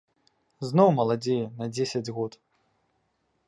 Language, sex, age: Belarusian, male, 19-29